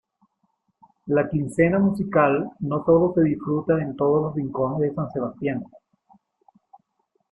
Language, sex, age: Spanish, male, 60-69